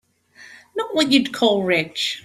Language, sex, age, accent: English, female, 40-49, United States English